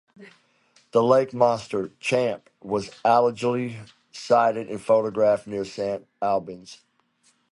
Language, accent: English, United States English